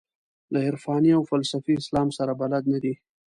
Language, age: Pashto, 19-29